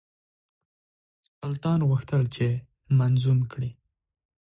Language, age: Pashto, 19-29